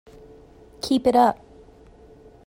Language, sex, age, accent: English, female, 19-29, United States English